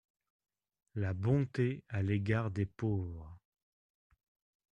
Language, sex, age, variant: French, male, 30-39, Français de métropole